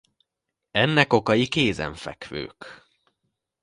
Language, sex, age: Hungarian, male, under 19